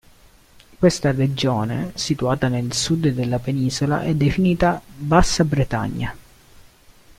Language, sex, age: Italian, male, 19-29